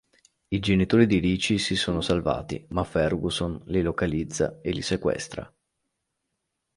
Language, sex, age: Italian, male, 19-29